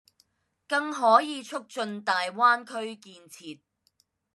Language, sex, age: Cantonese, female, 30-39